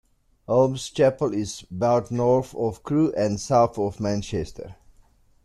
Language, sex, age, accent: English, male, 50-59, Southern African (South Africa, Zimbabwe, Namibia)